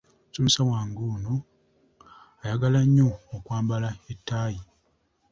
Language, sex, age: Ganda, male, 19-29